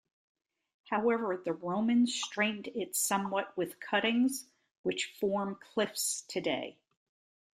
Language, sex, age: English, female, 50-59